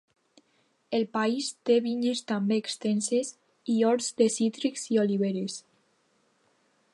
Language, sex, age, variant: Catalan, female, under 19, Alacantí